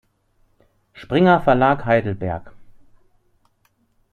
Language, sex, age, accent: German, male, 30-39, Deutschland Deutsch